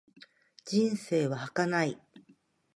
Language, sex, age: Japanese, female, 50-59